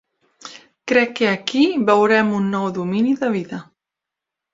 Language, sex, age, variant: Catalan, female, 30-39, Central